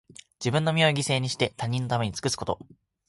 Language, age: Japanese, 19-29